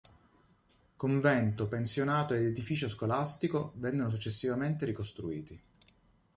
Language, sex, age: Italian, male, 40-49